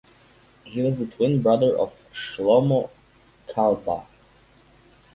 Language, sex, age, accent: English, male, 19-29, United States English